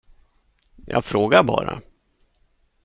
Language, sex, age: Swedish, male, 50-59